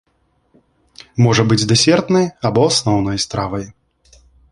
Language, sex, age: Belarusian, male, 19-29